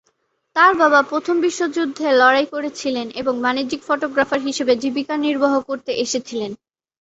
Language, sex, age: Bengali, female, 19-29